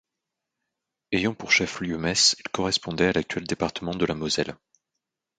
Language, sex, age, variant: French, male, 30-39, Français de métropole